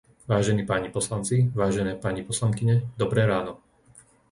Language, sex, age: Slovak, male, 30-39